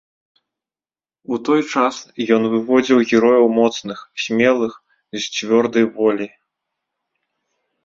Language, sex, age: Belarusian, male, 30-39